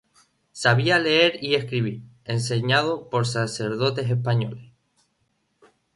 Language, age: Spanish, 19-29